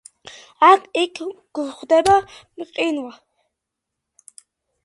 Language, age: Georgian, under 19